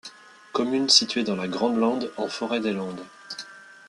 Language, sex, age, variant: French, male, 30-39, Français de métropole